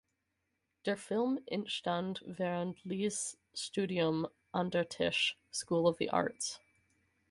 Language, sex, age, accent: German, female, 30-39, Amerikanisches Deutsch